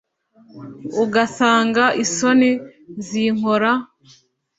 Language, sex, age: Kinyarwanda, female, 19-29